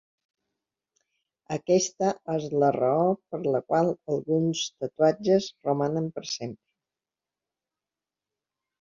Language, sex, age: Catalan, female, 50-59